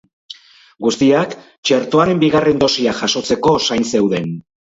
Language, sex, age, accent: Basque, male, 60-69, Mendebalekoa (Araba, Bizkaia, Gipuzkoako mendebaleko herri batzuk)